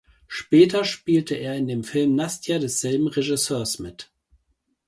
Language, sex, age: German, male, 30-39